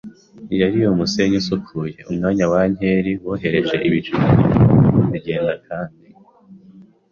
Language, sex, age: Kinyarwanda, male, 19-29